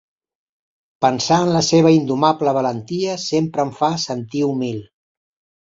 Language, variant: Catalan, Central